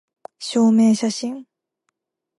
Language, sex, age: Japanese, female, 19-29